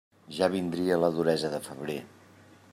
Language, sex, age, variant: Catalan, male, 50-59, Central